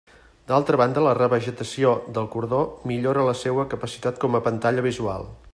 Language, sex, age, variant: Catalan, male, 50-59, Central